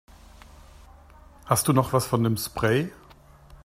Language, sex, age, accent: German, male, 50-59, Deutschland Deutsch